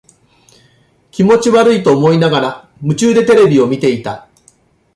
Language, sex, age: Japanese, male, 50-59